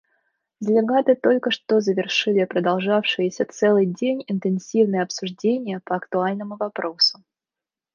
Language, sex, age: Russian, female, 19-29